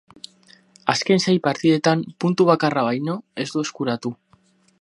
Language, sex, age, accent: Basque, male, 19-29, Mendebalekoa (Araba, Bizkaia, Gipuzkoako mendebaleko herri batzuk)